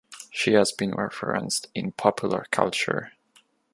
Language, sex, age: English, male, 19-29